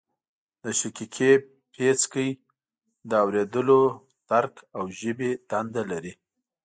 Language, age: Pashto, 40-49